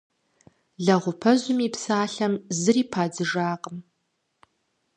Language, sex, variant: Kabardian, female, Адыгэбзэ (Къэбэрдей, Кирил, псоми зэдай)